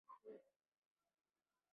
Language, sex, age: Bengali, male, 30-39